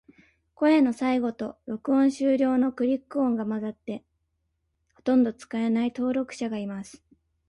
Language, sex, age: Japanese, female, 19-29